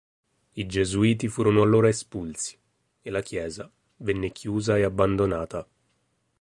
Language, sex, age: Italian, male, 30-39